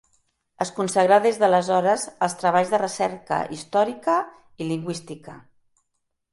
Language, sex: Catalan, female